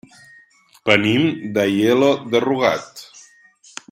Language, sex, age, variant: Catalan, male, 30-39, Central